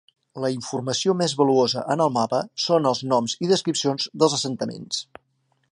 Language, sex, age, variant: Catalan, male, 50-59, Central